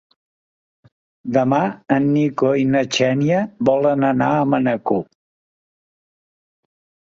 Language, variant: Catalan, Central